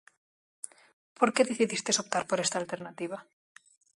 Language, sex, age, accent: Galician, female, 30-39, Normativo (estándar)